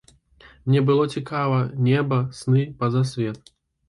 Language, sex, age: Belarusian, male, 30-39